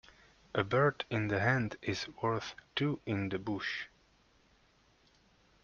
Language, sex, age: English, male, 30-39